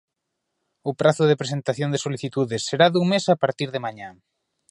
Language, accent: Galician, Oriental (común en zona oriental)